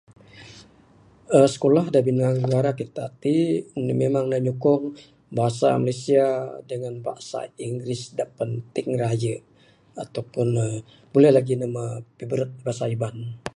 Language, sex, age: Bukar-Sadung Bidayuh, male, 60-69